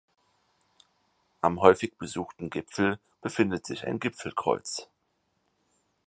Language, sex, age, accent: German, male, 19-29, Deutschland Deutsch